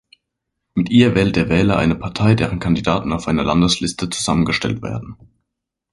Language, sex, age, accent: German, male, 19-29, Deutschland Deutsch